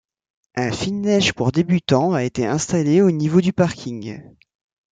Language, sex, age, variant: French, male, 19-29, Français de métropole